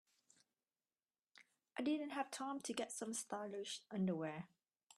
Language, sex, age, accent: English, female, 19-29, England English